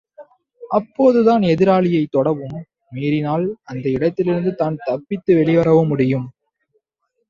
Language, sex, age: Tamil, male, 19-29